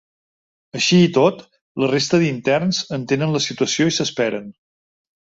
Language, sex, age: Catalan, male, 40-49